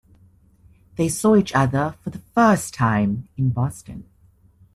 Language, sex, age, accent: English, male, 19-29, Southern African (South Africa, Zimbabwe, Namibia)